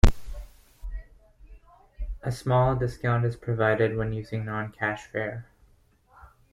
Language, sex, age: English, male, 19-29